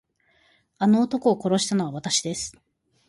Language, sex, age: Japanese, female, 30-39